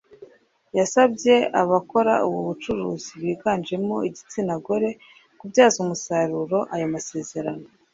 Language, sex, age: Kinyarwanda, female, 30-39